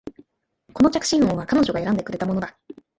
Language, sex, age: Japanese, male, 19-29